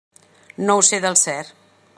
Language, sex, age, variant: Catalan, female, 60-69, Central